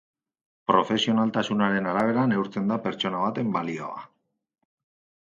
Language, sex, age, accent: Basque, male, 40-49, Mendebalekoa (Araba, Bizkaia, Gipuzkoako mendebaleko herri batzuk)